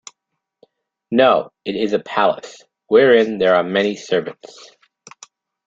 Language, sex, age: English, male, 50-59